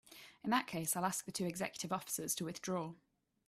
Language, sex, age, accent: English, female, 19-29, England English